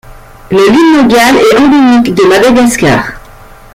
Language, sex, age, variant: French, female, 50-59, Français de métropole